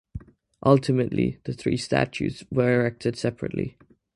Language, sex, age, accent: English, male, 19-29, England English